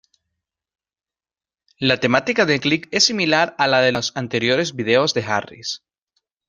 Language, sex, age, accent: Spanish, male, 19-29, América central